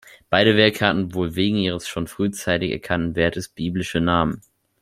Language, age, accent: German, under 19, Deutschland Deutsch